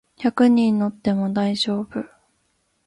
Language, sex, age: Japanese, female, 19-29